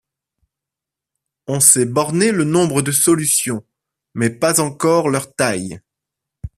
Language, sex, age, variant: French, male, 30-39, Français de métropole